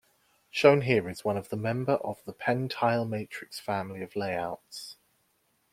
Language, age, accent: English, 19-29, England English